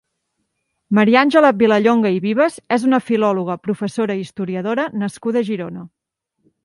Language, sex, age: Catalan, male, 40-49